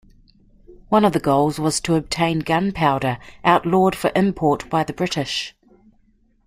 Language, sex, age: English, female, 40-49